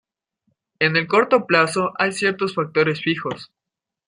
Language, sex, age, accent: Spanish, male, 19-29, Andino-Pacífico: Colombia, Perú, Ecuador, oeste de Bolivia y Venezuela andina